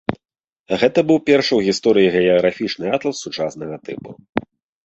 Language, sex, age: Belarusian, male, 30-39